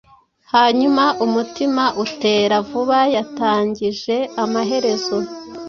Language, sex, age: Kinyarwanda, female, 30-39